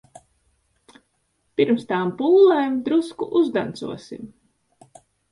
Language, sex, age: Latvian, female, 40-49